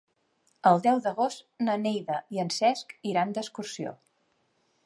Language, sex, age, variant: Catalan, female, 40-49, Central